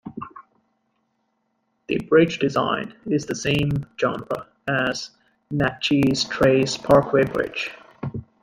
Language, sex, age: English, male, 19-29